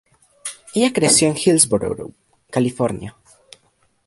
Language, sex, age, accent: Spanish, male, under 19, Andino-Pacífico: Colombia, Perú, Ecuador, oeste de Bolivia y Venezuela andina